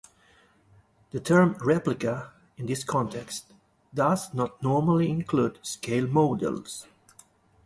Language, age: English, 40-49